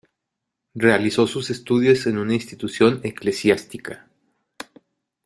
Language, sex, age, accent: Spanish, male, 30-39, México